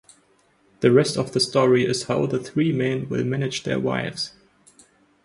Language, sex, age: English, male, 30-39